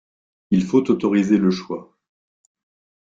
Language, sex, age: French, male, 60-69